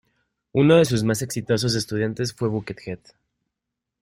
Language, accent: Spanish, México